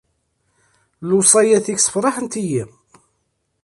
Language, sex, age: Kabyle, male, 30-39